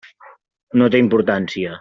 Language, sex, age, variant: Catalan, male, 30-39, Central